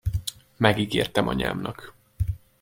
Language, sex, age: Hungarian, male, 19-29